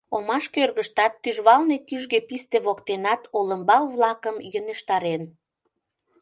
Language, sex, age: Mari, female, 30-39